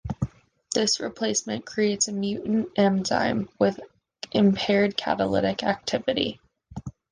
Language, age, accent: English, 19-29, United States English